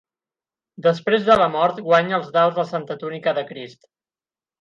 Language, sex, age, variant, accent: Catalan, male, 19-29, Central, central